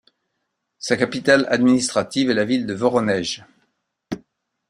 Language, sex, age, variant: French, male, 60-69, Français de métropole